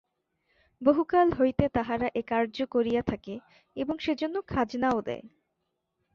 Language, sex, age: Bengali, female, 19-29